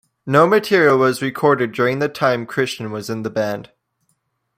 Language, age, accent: English, under 19, Canadian English